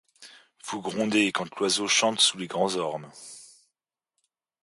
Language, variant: French, Français de métropole